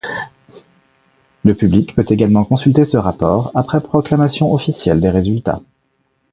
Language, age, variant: French, 30-39, Français de métropole